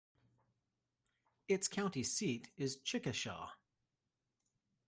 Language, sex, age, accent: English, male, 40-49, United States English